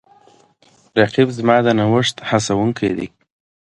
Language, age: Pashto, 19-29